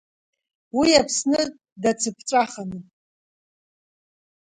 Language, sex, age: Abkhazian, female, 50-59